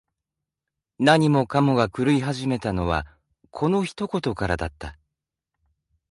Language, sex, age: Japanese, male, 30-39